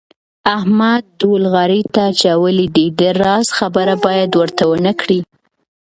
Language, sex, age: Pashto, female, 19-29